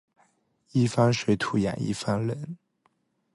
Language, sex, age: Chinese, male, 19-29